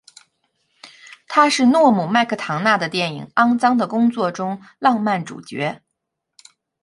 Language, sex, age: Chinese, female, 40-49